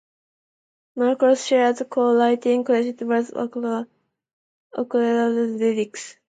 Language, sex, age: English, female, 19-29